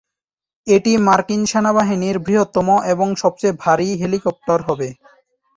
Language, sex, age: Bengali, male, 19-29